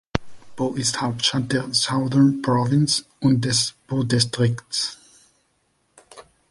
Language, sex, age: German, male, 30-39